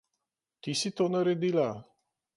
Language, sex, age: Slovenian, male, 60-69